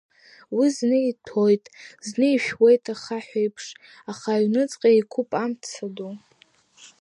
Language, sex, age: Abkhazian, female, under 19